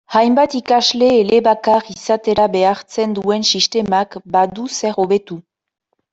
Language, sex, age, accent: Basque, female, 19-29, Nafar-lapurtarra edo Zuberotarra (Lapurdi, Nafarroa Beherea, Zuberoa)